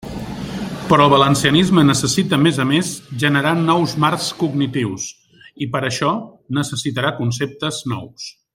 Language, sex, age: Catalan, male, 50-59